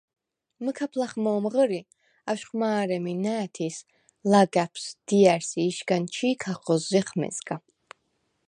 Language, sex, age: Svan, female, 19-29